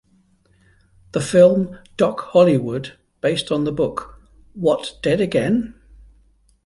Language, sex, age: English, male, 50-59